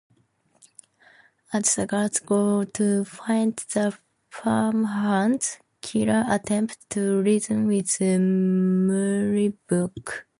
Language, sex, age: English, female, 19-29